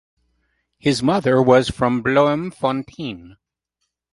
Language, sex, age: English, male, 50-59